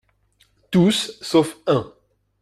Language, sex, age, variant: French, male, 40-49, Français de métropole